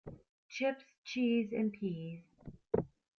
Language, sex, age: English, female, 50-59